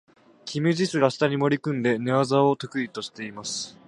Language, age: Japanese, 19-29